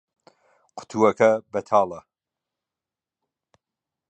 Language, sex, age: Central Kurdish, male, 50-59